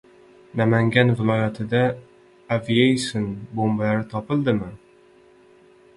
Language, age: Uzbek, 19-29